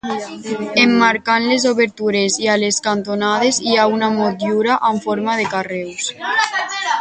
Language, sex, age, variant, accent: Catalan, female, under 19, Valencià meridional, valencià